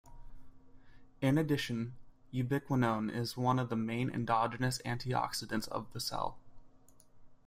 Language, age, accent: English, 19-29, United States English